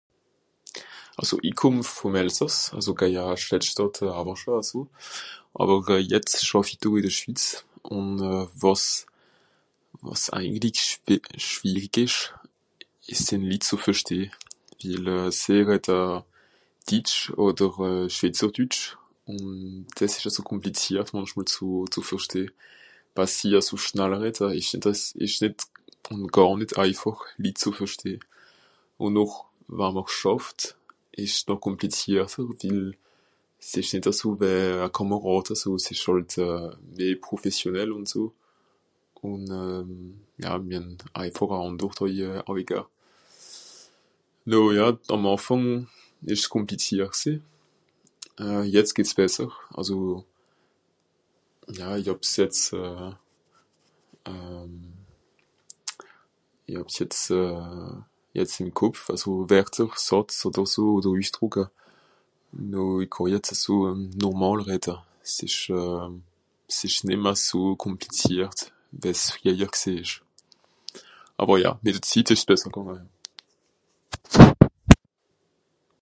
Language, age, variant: Swiss German, 19-29, Nordniederàlemmànisch (Rishoffe, Zàwere, Bùsswìller, Hawenau, Brüemt, Stroossbùri, Molse, Dàmbàch, Schlettstàtt, Pfàlzbùri usw.)